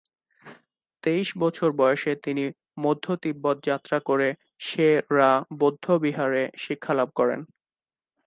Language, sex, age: Bengali, male, 19-29